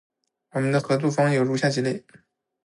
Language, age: Chinese, 19-29